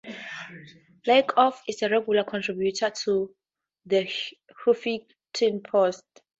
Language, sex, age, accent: English, female, 19-29, Southern African (South Africa, Zimbabwe, Namibia)